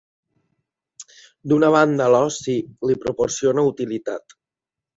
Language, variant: Catalan, Balear